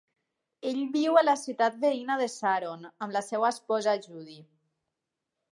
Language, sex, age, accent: Catalan, female, 40-49, valencià